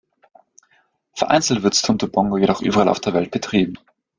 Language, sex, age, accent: German, male, 19-29, Österreichisches Deutsch